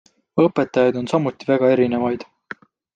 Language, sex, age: Estonian, male, 19-29